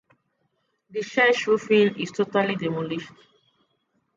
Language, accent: English, Nigerian English